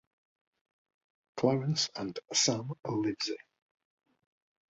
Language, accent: English, England English